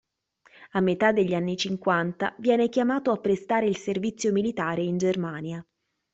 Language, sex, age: Italian, female, 30-39